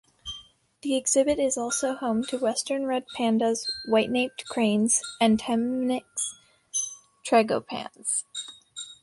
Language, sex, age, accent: English, female, under 19, United States English